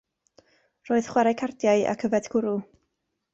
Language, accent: Welsh, Y Deyrnas Unedig Cymraeg